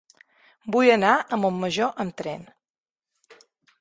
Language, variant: Catalan, Balear